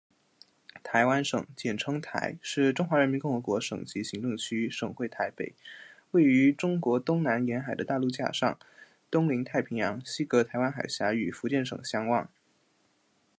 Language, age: Chinese, under 19